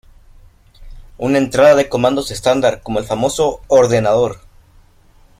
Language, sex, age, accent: Spanish, male, under 19, México